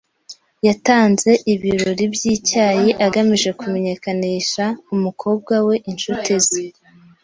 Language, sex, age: Kinyarwanda, female, 19-29